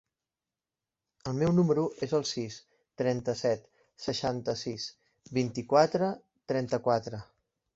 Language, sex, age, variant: Catalan, male, 30-39, Central